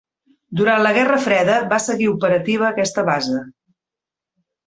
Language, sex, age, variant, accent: Catalan, female, 60-69, Central, central